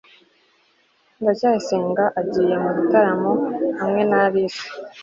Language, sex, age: Kinyarwanda, female, 19-29